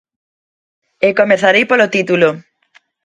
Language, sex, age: Galician, female, 40-49